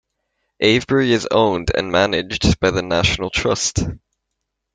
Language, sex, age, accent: English, male, 19-29, United States English